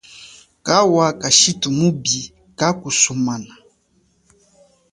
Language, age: Chokwe, 40-49